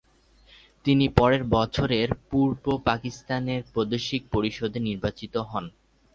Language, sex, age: Bengali, male, 19-29